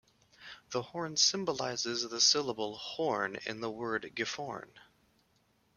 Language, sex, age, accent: English, male, 30-39, Canadian English